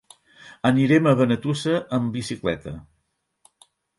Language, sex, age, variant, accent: Catalan, male, 60-69, Central, central